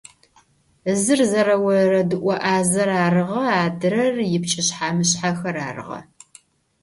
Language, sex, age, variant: Adyghe, female, 50-59, Адыгабзэ (Кирил, пстэумэ зэдыряе)